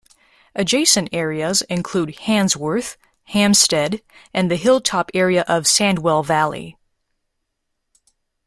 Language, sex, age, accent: English, female, 30-39, United States English